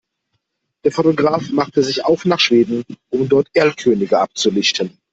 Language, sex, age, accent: German, male, 30-39, Deutschland Deutsch